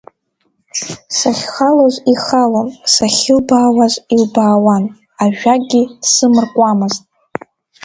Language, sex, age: Abkhazian, female, under 19